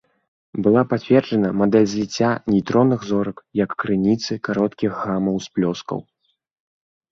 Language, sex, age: Belarusian, male, under 19